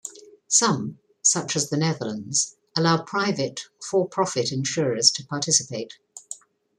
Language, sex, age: English, female, 60-69